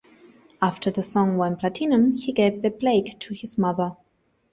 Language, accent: English, England English